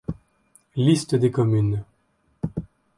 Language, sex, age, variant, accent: French, male, 19-29, Français d'Europe, Français de Belgique